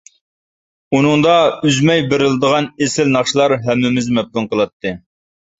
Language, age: Uyghur, 19-29